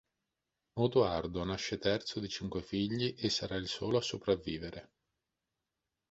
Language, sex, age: Italian, male, 40-49